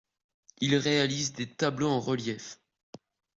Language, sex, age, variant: French, male, under 19, Français de métropole